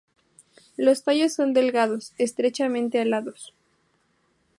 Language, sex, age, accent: Spanish, female, 19-29, México